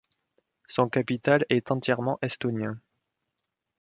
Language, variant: French, Français de métropole